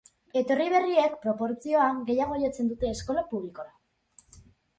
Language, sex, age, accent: Basque, female, 40-49, Erdialdekoa edo Nafarra (Gipuzkoa, Nafarroa)